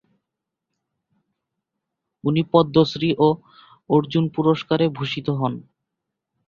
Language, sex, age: Bengali, male, 19-29